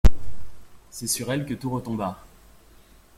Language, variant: French, Français de métropole